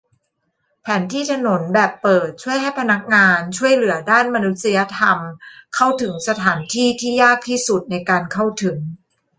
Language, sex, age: Thai, female, 40-49